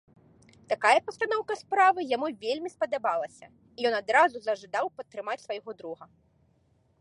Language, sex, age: Belarusian, female, 19-29